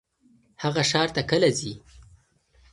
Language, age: Pashto, 19-29